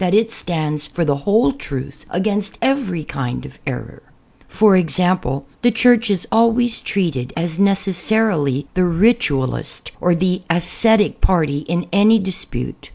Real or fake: real